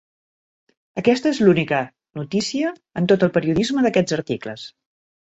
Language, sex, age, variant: Catalan, female, 60-69, Central